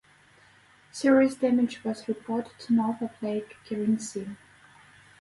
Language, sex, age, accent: English, female, 30-39, United States English